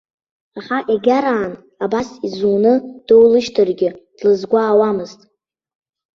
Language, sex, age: Abkhazian, female, under 19